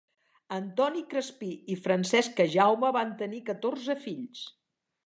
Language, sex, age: Catalan, female, 60-69